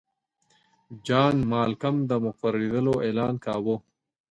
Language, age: Pashto, 40-49